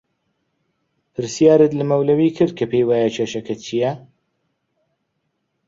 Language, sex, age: Central Kurdish, male, 30-39